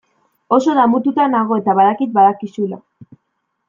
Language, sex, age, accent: Basque, female, 19-29, Mendebalekoa (Araba, Bizkaia, Gipuzkoako mendebaleko herri batzuk)